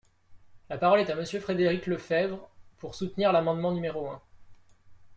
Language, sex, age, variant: French, male, 19-29, Français de métropole